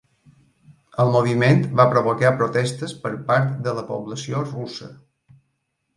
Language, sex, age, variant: Catalan, male, 50-59, Balear